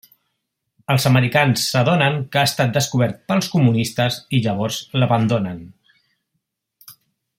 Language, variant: Catalan, Central